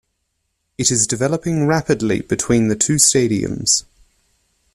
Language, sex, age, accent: English, male, 19-29, Australian English